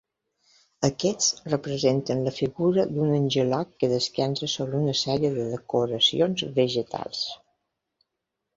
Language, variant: Catalan, Balear